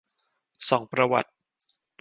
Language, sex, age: Thai, male, under 19